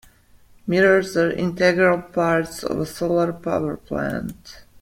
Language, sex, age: English, female, 50-59